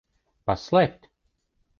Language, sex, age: Latvian, male, 30-39